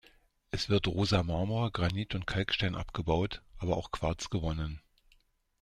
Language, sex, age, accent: German, male, 60-69, Deutschland Deutsch